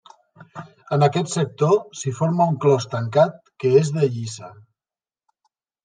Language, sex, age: Catalan, male, 50-59